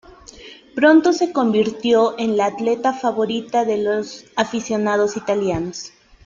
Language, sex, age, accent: Spanish, female, 30-39, Andino-Pacífico: Colombia, Perú, Ecuador, oeste de Bolivia y Venezuela andina